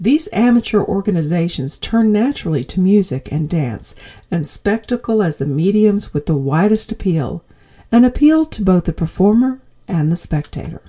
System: none